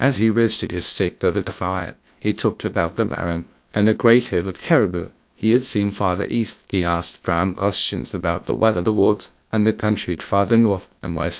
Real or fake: fake